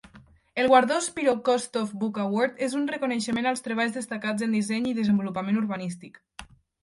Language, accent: Catalan, nord-occidental; valencià